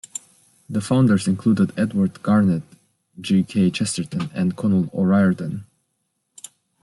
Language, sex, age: English, male, 19-29